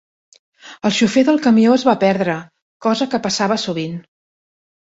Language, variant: Catalan, Central